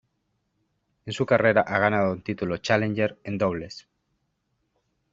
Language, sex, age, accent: Spanish, male, 30-39, Caribe: Cuba, Venezuela, Puerto Rico, República Dominicana, Panamá, Colombia caribeña, México caribeño, Costa del golfo de México